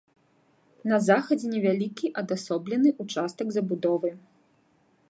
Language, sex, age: Belarusian, female, 30-39